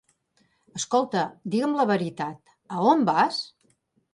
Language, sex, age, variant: Catalan, female, 50-59, Central